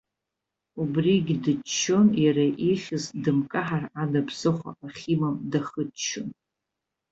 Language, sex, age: Abkhazian, female, 40-49